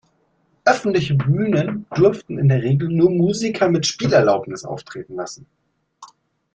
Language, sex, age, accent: German, male, 19-29, Deutschland Deutsch